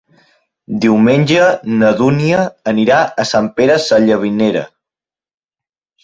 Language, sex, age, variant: Catalan, male, 19-29, Central